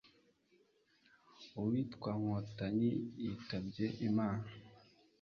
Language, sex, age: Kinyarwanda, male, 30-39